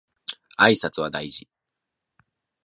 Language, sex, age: Japanese, male, 19-29